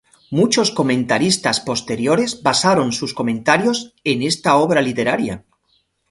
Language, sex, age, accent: Spanish, male, 50-59, España: Sur peninsular (Andalucia, Extremadura, Murcia)